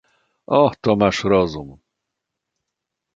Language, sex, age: Polish, male, 50-59